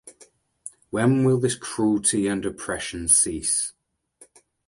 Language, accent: English, England English